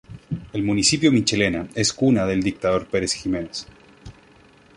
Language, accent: Spanish, Chileno: Chile, Cuyo